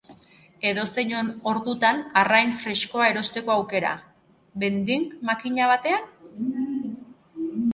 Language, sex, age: Basque, female, 30-39